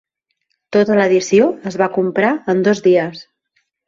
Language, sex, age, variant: Catalan, female, 30-39, Central